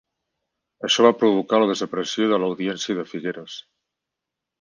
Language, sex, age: Catalan, male, 40-49